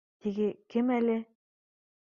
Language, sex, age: Bashkir, female, 30-39